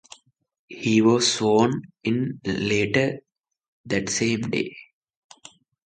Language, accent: English, India and South Asia (India, Pakistan, Sri Lanka)